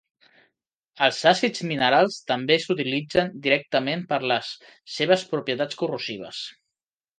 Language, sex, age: Catalan, male, 30-39